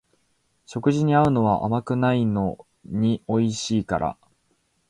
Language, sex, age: Japanese, male, 19-29